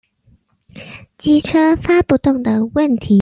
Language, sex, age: Chinese, female, 19-29